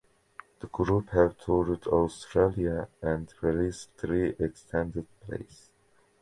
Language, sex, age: English, male, 19-29